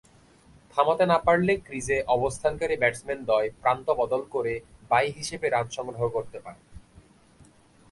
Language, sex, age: Bengali, male, 19-29